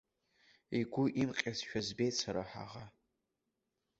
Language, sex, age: Abkhazian, male, under 19